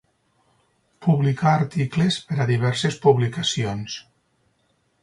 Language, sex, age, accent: Catalan, male, 50-59, Lleidatà